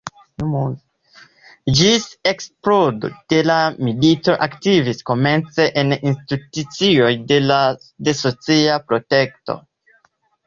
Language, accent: Esperanto, Internacia